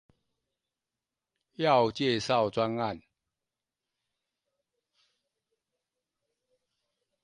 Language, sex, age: Chinese, male, 60-69